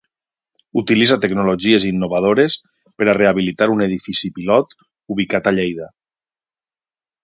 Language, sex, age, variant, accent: Catalan, male, 40-49, Valencià septentrional, valencià